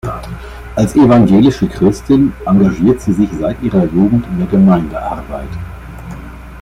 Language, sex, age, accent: German, male, 40-49, Deutschland Deutsch